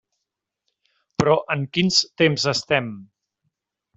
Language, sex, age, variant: Catalan, male, 40-49, Central